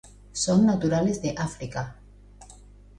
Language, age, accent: Spanish, 40-49, España: Centro-Sur peninsular (Madrid, Toledo, Castilla-La Mancha)